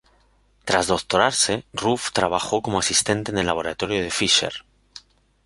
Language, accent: Spanish, España: Centro-Sur peninsular (Madrid, Toledo, Castilla-La Mancha)